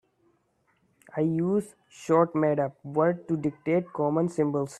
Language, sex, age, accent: English, male, 19-29, India and South Asia (India, Pakistan, Sri Lanka)